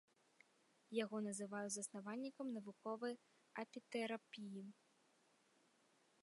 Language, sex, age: Belarusian, female, 19-29